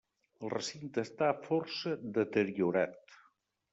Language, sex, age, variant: Catalan, male, 60-69, Septentrional